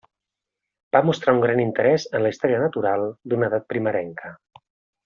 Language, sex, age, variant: Catalan, male, 40-49, Central